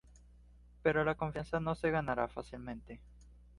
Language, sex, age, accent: Spanish, male, 19-29, Caribe: Cuba, Venezuela, Puerto Rico, República Dominicana, Panamá, Colombia caribeña, México caribeño, Costa del golfo de México